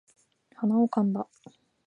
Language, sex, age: Japanese, female, 19-29